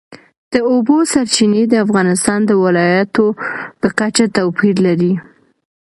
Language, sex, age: Pashto, female, 19-29